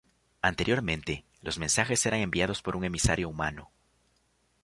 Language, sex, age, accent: Spanish, male, under 19, Andino-Pacífico: Colombia, Perú, Ecuador, oeste de Bolivia y Venezuela andina